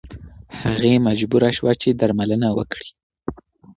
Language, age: Pashto, under 19